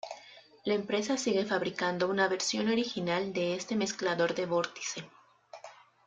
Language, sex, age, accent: Spanish, female, 19-29, México